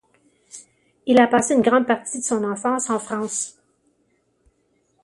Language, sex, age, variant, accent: French, female, 50-59, Français d'Amérique du Nord, Français du Canada